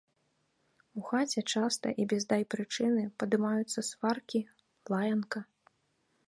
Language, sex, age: Belarusian, female, 30-39